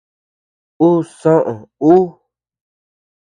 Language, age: Tepeuxila Cuicatec, under 19